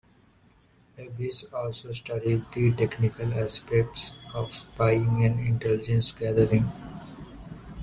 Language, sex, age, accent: English, male, 19-29, India and South Asia (India, Pakistan, Sri Lanka)